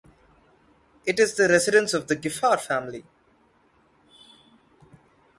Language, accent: English, India and South Asia (India, Pakistan, Sri Lanka)